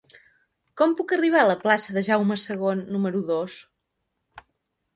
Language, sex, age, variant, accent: Catalan, female, 30-39, Central, Girona